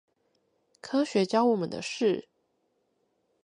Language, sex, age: Chinese, female, 19-29